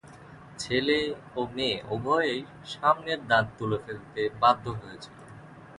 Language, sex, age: Bengali, male, 30-39